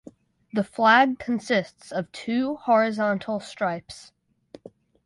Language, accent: English, United States English